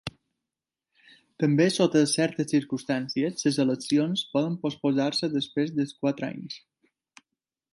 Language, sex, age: Catalan, male, 30-39